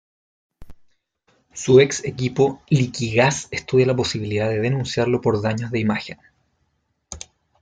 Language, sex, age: Spanish, male, 30-39